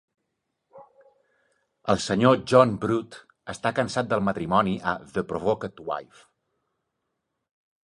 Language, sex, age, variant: Catalan, male, 40-49, Central